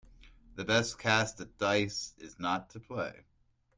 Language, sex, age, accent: English, male, 30-39, United States English